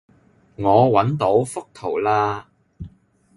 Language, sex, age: Cantonese, male, 19-29